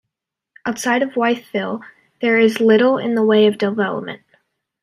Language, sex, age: English, female, under 19